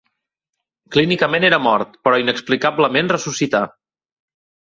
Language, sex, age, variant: Catalan, male, 30-39, Central